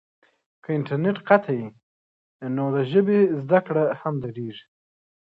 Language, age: Pashto, 19-29